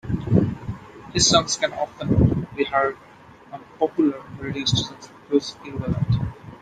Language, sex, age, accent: English, male, 19-29, India and South Asia (India, Pakistan, Sri Lanka)